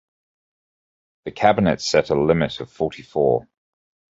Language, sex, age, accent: English, male, 30-39, England English